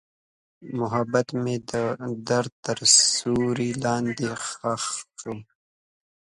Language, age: Pashto, 19-29